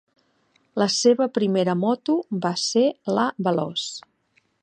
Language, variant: Catalan, Nord-Occidental